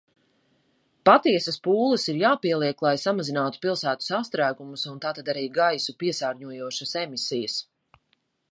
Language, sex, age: Latvian, female, 30-39